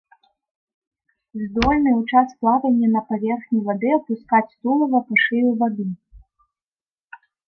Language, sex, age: Belarusian, female, 19-29